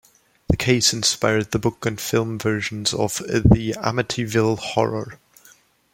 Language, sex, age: English, male, 19-29